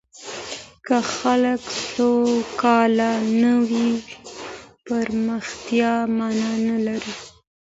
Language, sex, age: Pashto, female, 19-29